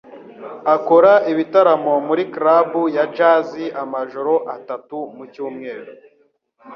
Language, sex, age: Kinyarwanda, male, 19-29